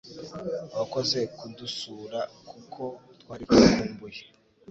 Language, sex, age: Kinyarwanda, male, 19-29